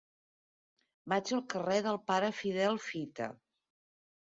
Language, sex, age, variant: Catalan, female, 60-69, Central